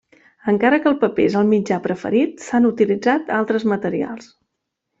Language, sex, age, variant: Catalan, female, 40-49, Central